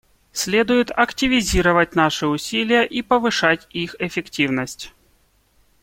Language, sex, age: Russian, male, 19-29